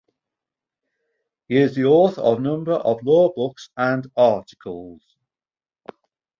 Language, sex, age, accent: English, male, 40-49, England English